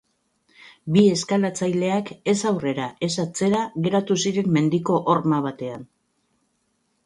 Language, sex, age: Basque, female, 50-59